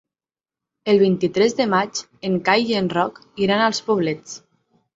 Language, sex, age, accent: Catalan, female, 19-29, Lleidatà